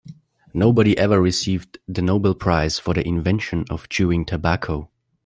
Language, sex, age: English, male, under 19